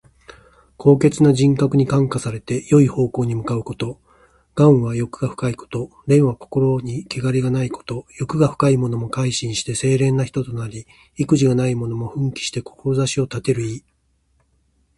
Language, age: Japanese, 50-59